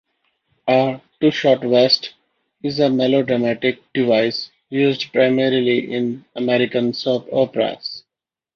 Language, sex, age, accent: English, male, 19-29, India and South Asia (India, Pakistan, Sri Lanka)